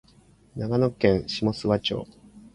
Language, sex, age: Japanese, male, 40-49